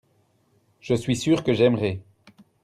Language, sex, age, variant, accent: French, male, 30-39, Français d'Europe, Français de Belgique